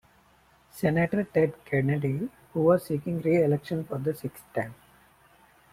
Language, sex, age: English, male, 19-29